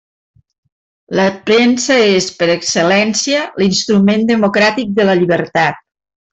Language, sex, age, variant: Catalan, female, 50-59, Nord-Occidental